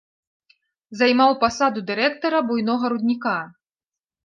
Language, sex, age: Belarusian, female, 30-39